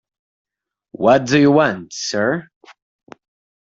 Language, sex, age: English, male, under 19